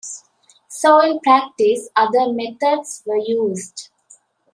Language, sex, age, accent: English, female, 19-29, England English